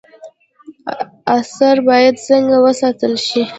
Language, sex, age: Pashto, female, under 19